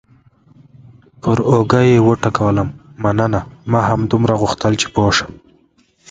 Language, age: Pashto, 19-29